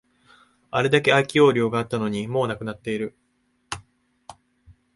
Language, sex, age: Japanese, male, 19-29